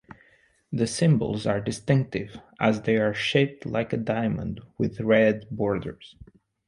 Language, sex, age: English, male, 30-39